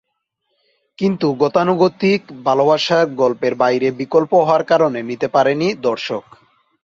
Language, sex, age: Bengali, male, 19-29